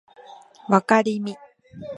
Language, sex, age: Japanese, female, 19-29